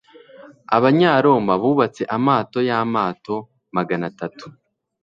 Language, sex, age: Kinyarwanda, male, 19-29